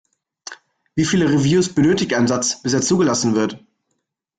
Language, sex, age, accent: German, male, 19-29, Deutschland Deutsch